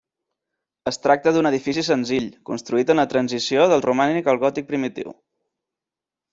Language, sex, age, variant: Catalan, male, 30-39, Central